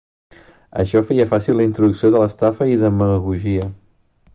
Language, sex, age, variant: Catalan, male, 40-49, Central